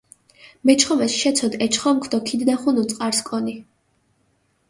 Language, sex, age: Mingrelian, female, 19-29